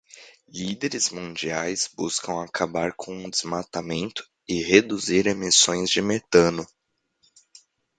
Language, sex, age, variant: Portuguese, male, 19-29, Portuguese (Brasil)